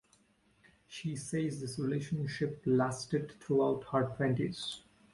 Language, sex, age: English, male, 19-29